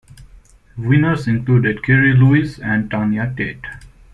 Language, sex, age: English, male, 19-29